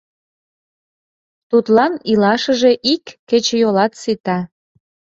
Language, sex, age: Mari, female, 30-39